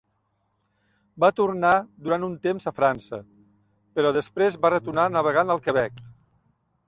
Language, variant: Catalan, Central